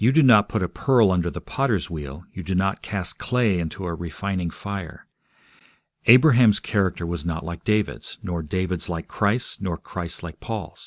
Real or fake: real